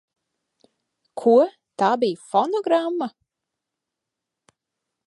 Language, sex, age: Latvian, female, 19-29